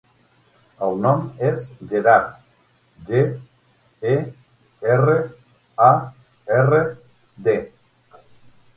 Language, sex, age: Catalan, male, 50-59